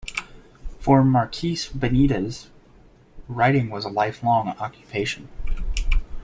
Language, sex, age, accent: English, male, under 19, United States English